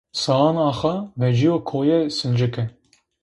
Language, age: Zaza, 19-29